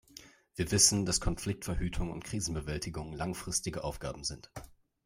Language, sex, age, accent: German, male, 30-39, Deutschland Deutsch